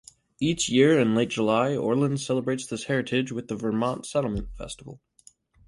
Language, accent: English, United States English